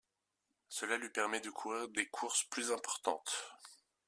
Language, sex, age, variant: French, male, 19-29, Français de métropole